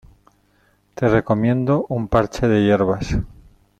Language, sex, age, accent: Spanish, male, 60-69, España: Centro-Sur peninsular (Madrid, Toledo, Castilla-La Mancha)